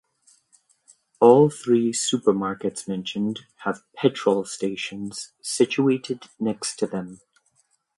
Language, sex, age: English, male, 30-39